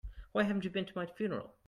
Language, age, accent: English, 30-39, Irish English